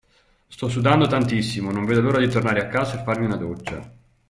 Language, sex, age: Italian, male, 30-39